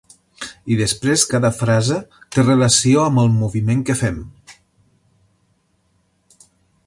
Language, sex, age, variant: Catalan, male, 50-59, Central